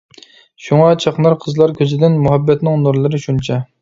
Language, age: Uyghur, 40-49